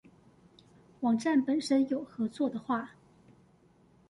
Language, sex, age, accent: Chinese, female, 40-49, 出生地：臺北市